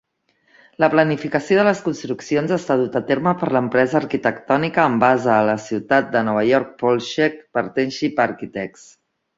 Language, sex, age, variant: Catalan, female, 40-49, Central